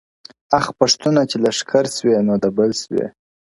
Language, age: Pashto, 19-29